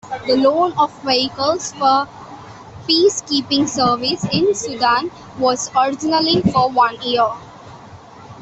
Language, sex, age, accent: English, female, under 19, India and South Asia (India, Pakistan, Sri Lanka)